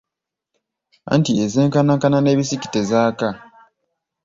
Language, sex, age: Ganda, male, 19-29